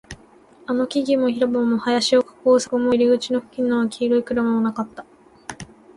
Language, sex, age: Japanese, female, 19-29